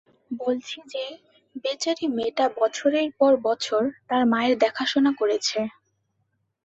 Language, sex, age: Bengali, female, 19-29